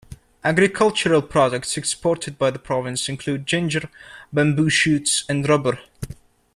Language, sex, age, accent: English, male, 19-29, Scottish English